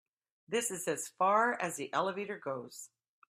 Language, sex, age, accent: English, female, 60-69, Canadian English